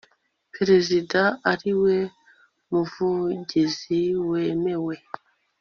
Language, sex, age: Kinyarwanda, female, 30-39